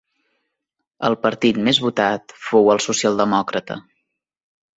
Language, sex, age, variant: Catalan, male, 19-29, Central